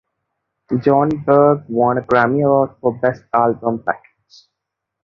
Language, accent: English, India and South Asia (India, Pakistan, Sri Lanka)